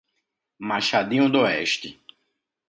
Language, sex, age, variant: Portuguese, male, 30-39, Portuguese (Brasil)